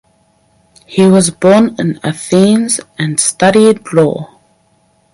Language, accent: English, New Zealand English